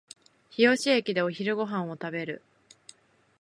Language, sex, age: Japanese, female, 19-29